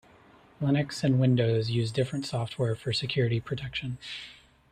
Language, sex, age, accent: English, male, 30-39, United States English